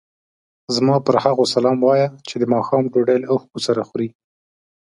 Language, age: Pashto, 30-39